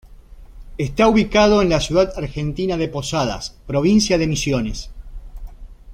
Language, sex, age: Spanish, male, 40-49